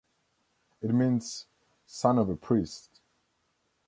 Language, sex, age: English, male, 19-29